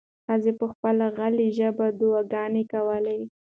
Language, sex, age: Pashto, female, 19-29